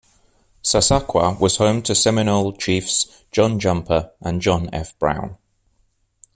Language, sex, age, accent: English, male, 30-39, England English